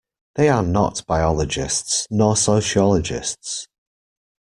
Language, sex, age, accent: English, male, 30-39, England English